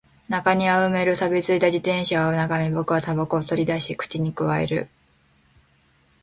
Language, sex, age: Japanese, female, 19-29